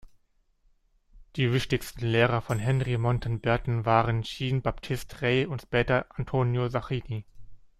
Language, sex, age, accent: German, male, 30-39, Deutschland Deutsch